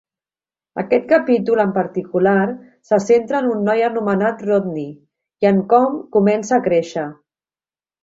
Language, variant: Catalan, Central